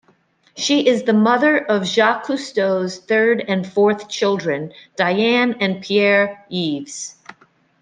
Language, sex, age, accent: English, female, 19-29, United States English